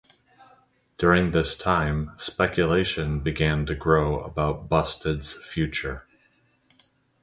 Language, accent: English, United States English